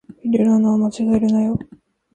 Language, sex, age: Japanese, female, 19-29